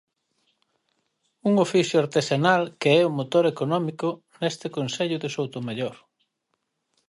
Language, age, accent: Galician, 40-49, Atlántico (seseo e gheada)